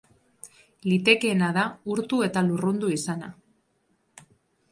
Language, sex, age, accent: Basque, female, 30-39, Mendebalekoa (Araba, Bizkaia, Gipuzkoako mendebaleko herri batzuk)